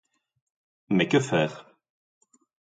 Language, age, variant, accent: French, 40-49, Français d'Europe, Français de Belgique